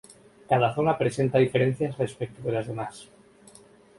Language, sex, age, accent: Spanish, male, 30-39, España: Norte peninsular (Asturias, Castilla y León, Cantabria, País Vasco, Navarra, Aragón, La Rioja, Guadalajara, Cuenca)